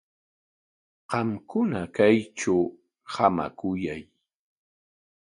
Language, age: Corongo Ancash Quechua, 50-59